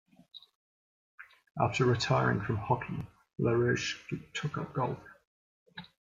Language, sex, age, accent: English, male, 19-29, Australian English